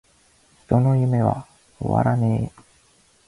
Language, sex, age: Japanese, male, 19-29